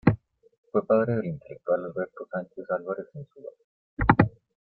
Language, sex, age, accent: Spanish, male, 50-59, América central